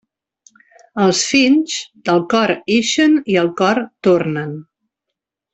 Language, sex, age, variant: Catalan, female, 40-49, Central